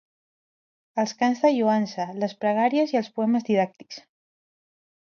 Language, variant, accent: Catalan, Central, central